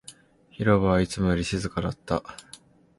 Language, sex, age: Japanese, male, 19-29